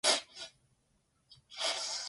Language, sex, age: Japanese, male, 19-29